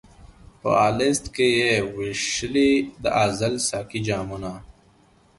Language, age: Pashto, 19-29